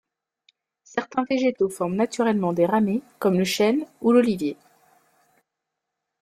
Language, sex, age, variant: French, female, 30-39, Français de métropole